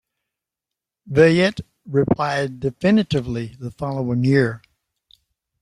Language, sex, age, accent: English, male, 90+, United States English